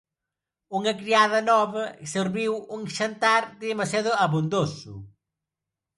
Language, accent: Galician, Neofalante